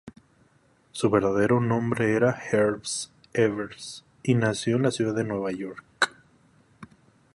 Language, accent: Spanish, México